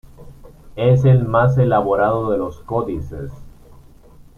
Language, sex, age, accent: Spanish, male, 19-29, Caribe: Cuba, Venezuela, Puerto Rico, República Dominicana, Panamá, Colombia caribeña, México caribeño, Costa del golfo de México